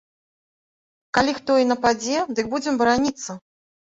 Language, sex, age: Belarusian, female, 40-49